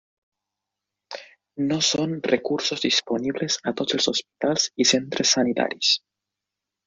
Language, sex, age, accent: Catalan, male, under 19, valencià